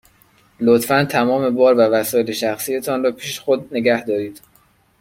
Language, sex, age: Persian, male, 19-29